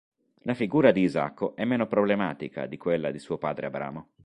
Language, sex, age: Italian, male, 40-49